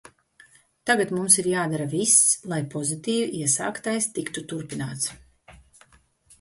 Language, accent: Latvian, bez akcenta